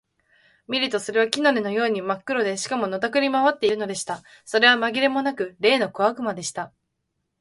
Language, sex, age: Japanese, female, 19-29